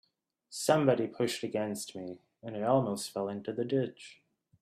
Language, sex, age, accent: English, male, 19-29, Canadian English